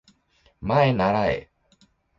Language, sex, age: Japanese, male, 19-29